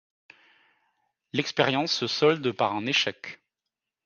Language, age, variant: French, 30-39, Français de métropole